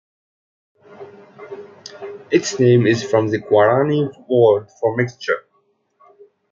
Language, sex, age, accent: English, male, 19-29, England English